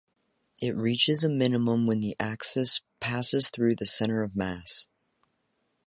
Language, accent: English, United States English